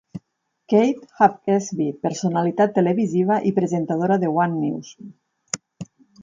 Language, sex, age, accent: Catalan, female, 40-49, Tortosí